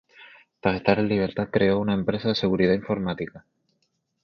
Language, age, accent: Spanish, 19-29, España: Islas Canarias